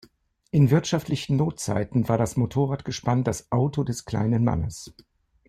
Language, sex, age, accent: German, male, 70-79, Deutschland Deutsch